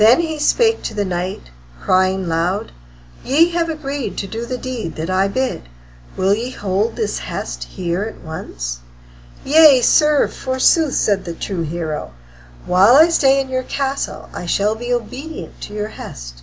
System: none